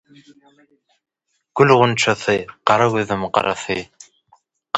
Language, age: Turkmen, 19-29